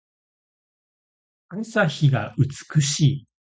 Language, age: Japanese, 40-49